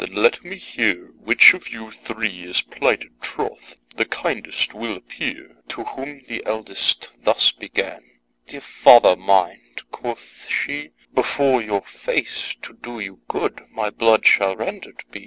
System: none